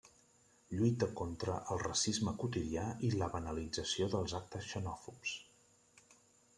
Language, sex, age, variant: Catalan, male, 50-59, Central